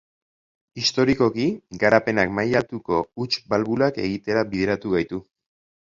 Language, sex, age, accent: Basque, male, 30-39, Mendebalekoa (Araba, Bizkaia, Gipuzkoako mendebaleko herri batzuk)